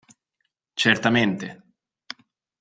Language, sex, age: Italian, male, 30-39